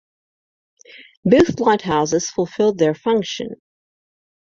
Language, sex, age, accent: English, female, 40-49, England English